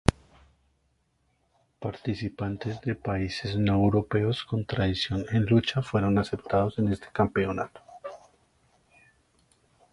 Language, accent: Spanish, Caribe: Cuba, Venezuela, Puerto Rico, República Dominicana, Panamá, Colombia caribeña, México caribeño, Costa del golfo de México